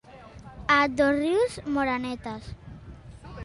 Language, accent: Catalan, valencià